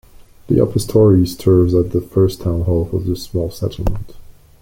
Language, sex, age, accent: English, male, 30-39, Australian English